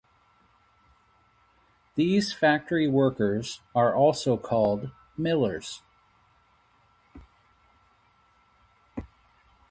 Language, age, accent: English, 40-49, United States English